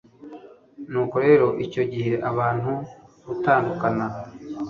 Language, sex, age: Kinyarwanda, male, 40-49